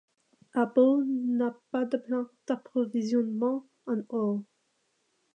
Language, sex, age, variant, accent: French, female, 19-29, Français d'Amérique du Nord, Français des États-Unis